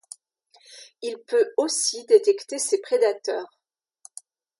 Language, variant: French, Français de métropole